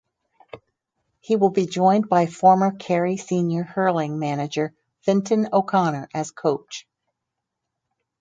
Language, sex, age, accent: English, female, 60-69, United States English